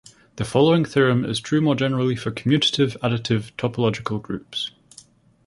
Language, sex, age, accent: English, male, under 19, England English